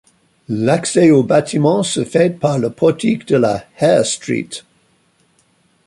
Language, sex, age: French, male, 60-69